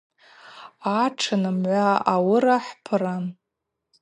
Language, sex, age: Abaza, female, 30-39